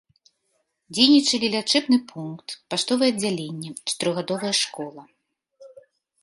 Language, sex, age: Belarusian, female, 30-39